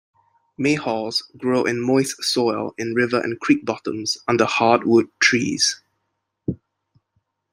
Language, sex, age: English, male, 30-39